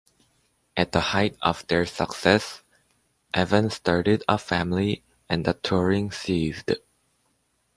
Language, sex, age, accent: English, male, under 19, United States English